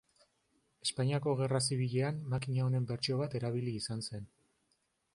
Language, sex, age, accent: Basque, male, 30-39, Erdialdekoa edo Nafarra (Gipuzkoa, Nafarroa)